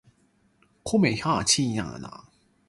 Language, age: Cantonese, 19-29